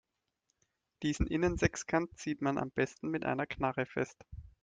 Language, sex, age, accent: German, male, 30-39, Deutschland Deutsch